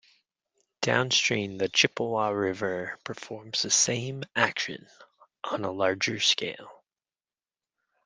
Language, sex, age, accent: English, male, 19-29, United States English